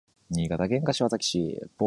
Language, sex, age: Japanese, male, 19-29